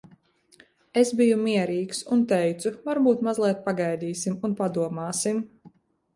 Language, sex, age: Latvian, female, 19-29